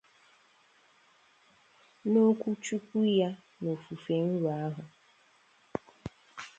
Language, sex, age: Igbo, female, 30-39